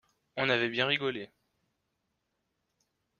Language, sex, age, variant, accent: French, male, 19-29, Français d'Europe, Français de Suisse